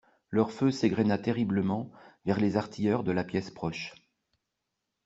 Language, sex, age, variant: French, male, 50-59, Français de métropole